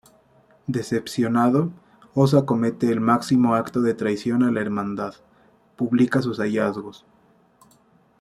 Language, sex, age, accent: Spanish, male, 19-29, México